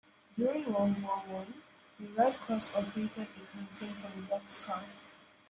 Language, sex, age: English, female, under 19